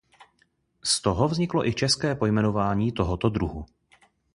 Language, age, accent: Czech, 19-29, pražský